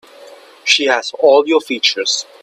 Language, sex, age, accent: English, male, 19-29, India and South Asia (India, Pakistan, Sri Lanka)